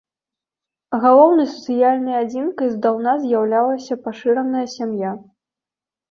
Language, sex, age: Belarusian, female, under 19